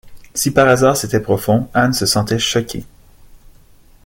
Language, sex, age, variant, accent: French, male, 19-29, Français d'Amérique du Nord, Français du Canada